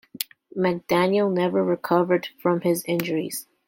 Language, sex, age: English, female, 19-29